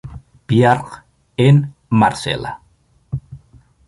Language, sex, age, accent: Spanish, male, 19-29, México